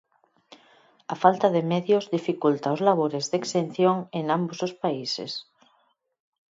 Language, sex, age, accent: Galician, female, 30-39, Normativo (estándar)